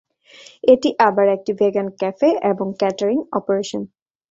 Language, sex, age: Bengali, female, 19-29